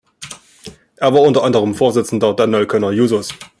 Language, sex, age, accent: German, male, 30-39, Deutschland Deutsch